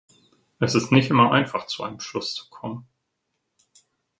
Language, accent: German, Deutschland Deutsch